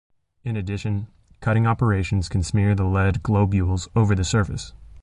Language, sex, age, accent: English, male, 30-39, United States English